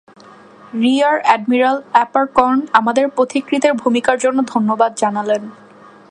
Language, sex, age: Bengali, female, 19-29